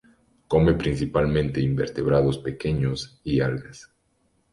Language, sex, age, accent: Spanish, male, 19-29, Andino-Pacífico: Colombia, Perú, Ecuador, oeste de Bolivia y Venezuela andina